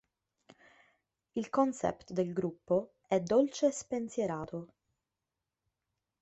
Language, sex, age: Italian, female, 19-29